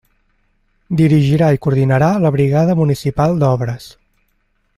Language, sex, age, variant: Catalan, male, 19-29, Central